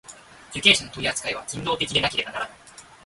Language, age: Japanese, 19-29